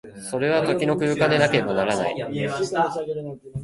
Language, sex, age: Japanese, male, under 19